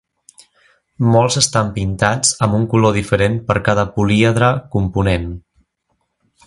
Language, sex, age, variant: Catalan, male, 19-29, Central